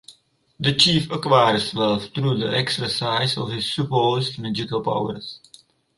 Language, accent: English, United States English; England English